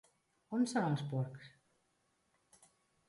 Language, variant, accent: Catalan, Central, central